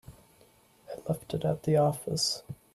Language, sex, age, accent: English, male, 19-29, United States English